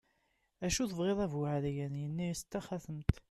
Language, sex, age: Kabyle, male, 30-39